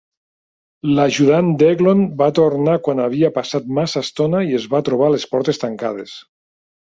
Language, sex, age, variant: Catalan, male, 40-49, Nord-Occidental